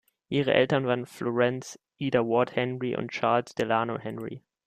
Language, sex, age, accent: German, male, 19-29, Deutschland Deutsch